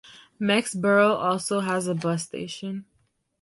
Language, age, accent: English, under 19, United States English